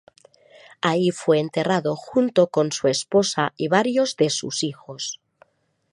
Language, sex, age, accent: Spanish, female, 30-39, España: Norte peninsular (Asturias, Castilla y León, Cantabria, País Vasco, Navarra, Aragón, La Rioja, Guadalajara, Cuenca)